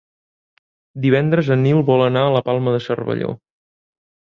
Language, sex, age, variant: Catalan, male, 19-29, Central